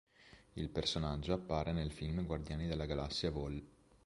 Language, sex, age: Italian, male, 30-39